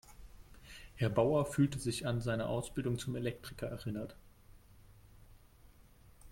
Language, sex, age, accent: German, male, 19-29, Deutschland Deutsch